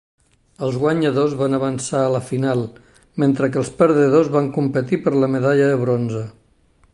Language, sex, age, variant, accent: Catalan, male, 60-69, Nord-Occidental, nord-occidental